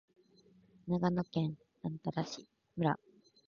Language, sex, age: Japanese, female, 19-29